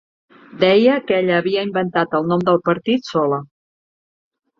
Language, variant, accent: Catalan, Central, central